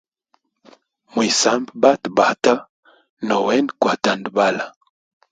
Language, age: Hemba, 19-29